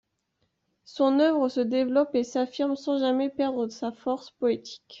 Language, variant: French, Français de métropole